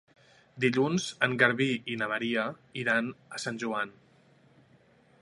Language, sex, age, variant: Catalan, male, 19-29, Central